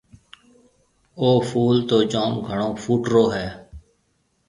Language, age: Marwari (Pakistan), 30-39